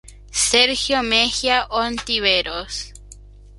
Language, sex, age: Spanish, male, under 19